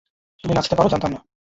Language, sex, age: Bengali, male, 19-29